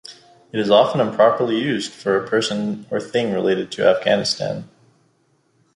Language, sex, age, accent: English, male, 30-39, Canadian English